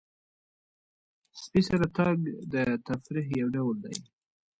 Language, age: Pashto, 19-29